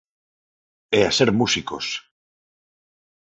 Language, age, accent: Galician, 30-39, Normativo (estándar); Neofalante